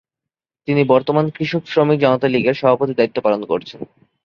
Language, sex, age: Bengali, male, 19-29